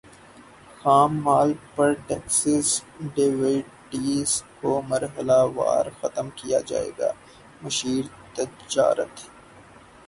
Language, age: Urdu, 19-29